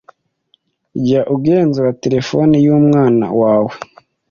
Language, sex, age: Kinyarwanda, male, 19-29